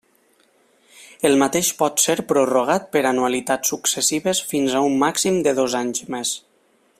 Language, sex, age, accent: Catalan, male, 19-29, valencià